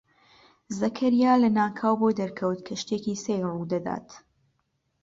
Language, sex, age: Central Kurdish, female, 19-29